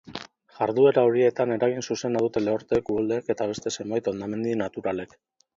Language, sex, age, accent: Basque, male, 40-49, Mendebalekoa (Araba, Bizkaia, Gipuzkoako mendebaleko herri batzuk)